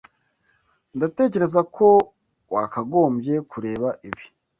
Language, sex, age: Kinyarwanda, male, 19-29